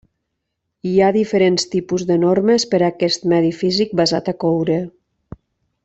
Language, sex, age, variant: Catalan, female, 40-49, Nord-Occidental